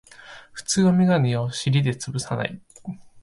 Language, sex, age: Japanese, male, 19-29